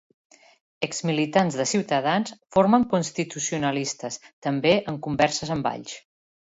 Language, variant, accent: Catalan, Central, central